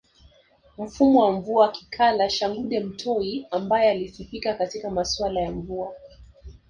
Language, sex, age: Swahili, female, 19-29